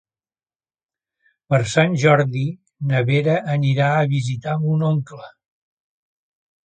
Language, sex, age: Catalan, male, 70-79